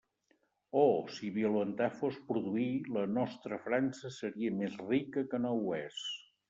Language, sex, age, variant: Catalan, male, 60-69, Septentrional